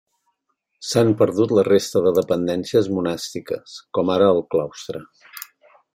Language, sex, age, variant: Catalan, male, 50-59, Central